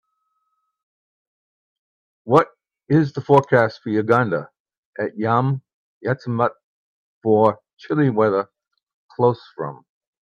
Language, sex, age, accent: English, female, 50-59, United States English